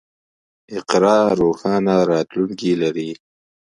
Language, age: Pashto, 30-39